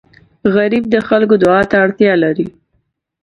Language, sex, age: Pashto, female, 19-29